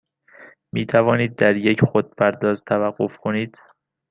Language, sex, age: Persian, male, 19-29